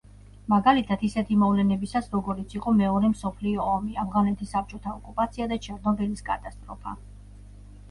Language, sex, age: Georgian, female, 40-49